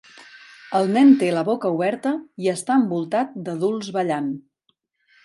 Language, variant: Catalan, Central